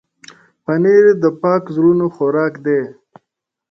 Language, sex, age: Pashto, male, 30-39